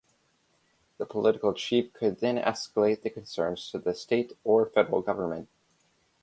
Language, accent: English, United States English